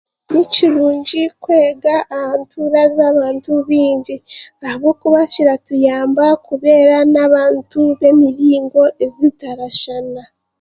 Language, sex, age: Chiga, female, 19-29